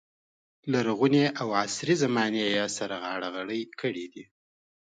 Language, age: Pashto, 30-39